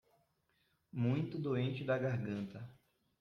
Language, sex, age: Portuguese, male, 19-29